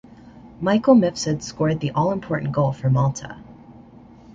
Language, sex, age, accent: English, male, under 19, United States English